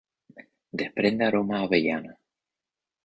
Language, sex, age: Spanish, male, 19-29